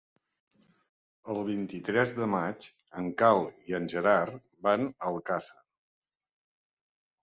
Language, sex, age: Catalan, male, 50-59